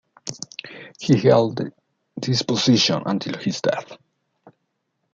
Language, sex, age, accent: English, male, 19-29, United States English